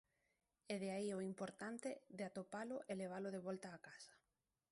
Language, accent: Galician, Neofalante